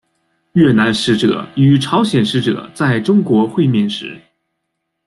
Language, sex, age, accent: Chinese, male, 30-39, 出生地：北京市